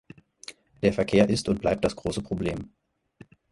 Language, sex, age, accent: German, male, 30-39, Deutschland Deutsch